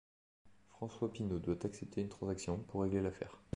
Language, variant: French, Français de métropole